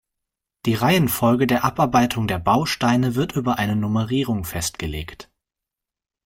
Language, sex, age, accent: German, male, 19-29, Deutschland Deutsch